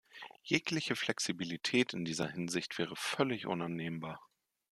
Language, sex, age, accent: German, male, 30-39, Deutschland Deutsch